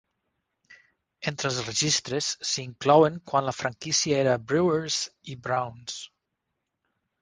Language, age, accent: Catalan, 50-59, Tortosí